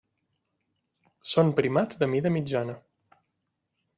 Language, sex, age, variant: Catalan, male, 30-39, Central